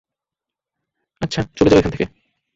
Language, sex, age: Bengali, male, 19-29